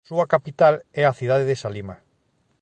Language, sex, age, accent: Galician, male, 30-39, Normativo (estándar)